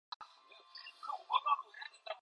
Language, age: Korean, 19-29